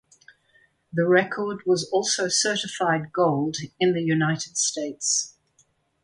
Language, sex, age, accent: English, female, 70-79, England English